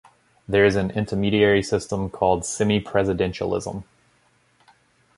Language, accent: English, United States English